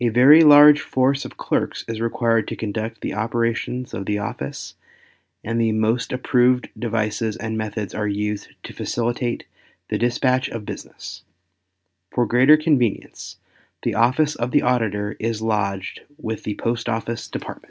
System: none